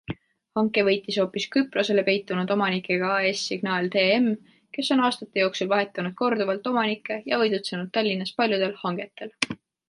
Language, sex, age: Estonian, female, 19-29